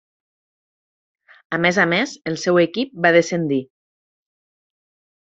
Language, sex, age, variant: Catalan, female, 30-39, Nord-Occidental